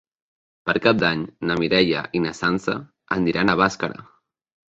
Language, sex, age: Catalan, male, under 19